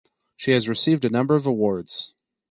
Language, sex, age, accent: English, male, 30-39, United States English